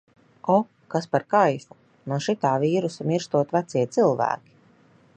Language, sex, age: Latvian, female, 40-49